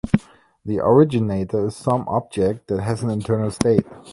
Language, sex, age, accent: English, male, 30-39, United States English